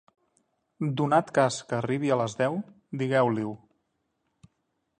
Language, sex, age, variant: Catalan, male, 30-39, Central